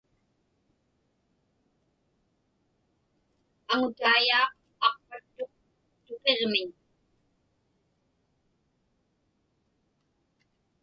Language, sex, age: Inupiaq, female, 80-89